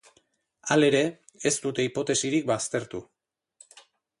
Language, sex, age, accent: Basque, male, 40-49, Erdialdekoa edo Nafarra (Gipuzkoa, Nafarroa)